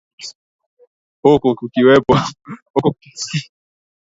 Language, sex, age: Swahili, male, 19-29